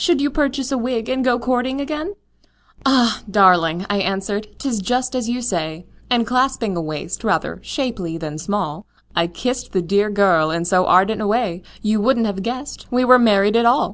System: none